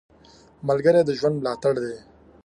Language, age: Pashto, 19-29